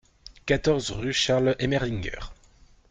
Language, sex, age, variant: French, male, 30-39, Français de métropole